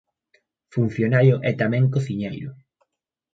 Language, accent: Galician, Central (gheada)